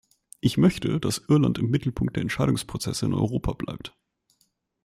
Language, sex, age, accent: German, male, 19-29, Deutschland Deutsch